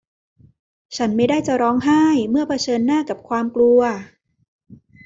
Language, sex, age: Thai, female, 19-29